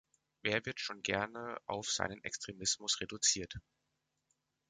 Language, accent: German, Deutschland Deutsch